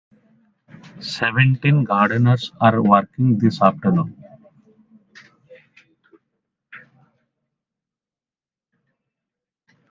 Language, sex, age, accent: English, male, 40-49, India and South Asia (India, Pakistan, Sri Lanka)